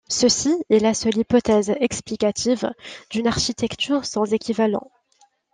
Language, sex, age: French, female, 19-29